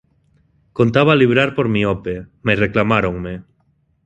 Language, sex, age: Galician, male, 19-29